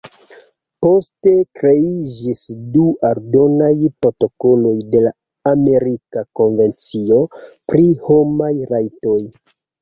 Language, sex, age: Esperanto, male, 30-39